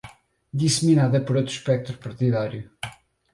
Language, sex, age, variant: Portuguese, male, 30-39, Portuguese (Portugal)